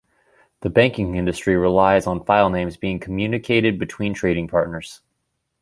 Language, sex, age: English, male, 30-39